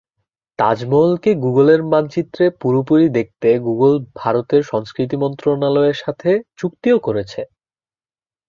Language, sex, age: Bengali, male, under 19